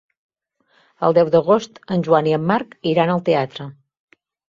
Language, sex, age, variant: Catalan, female, 30-39, Central